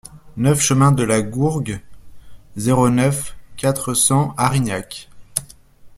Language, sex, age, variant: French, male, 19-29, Français de métropole